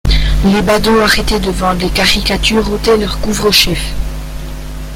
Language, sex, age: French, male, under 19